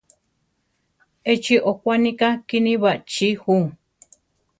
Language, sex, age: Central Tarahumara, female, 50-59